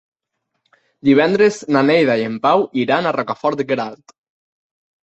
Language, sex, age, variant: Catalan, male, 19-29, Nord-Occidental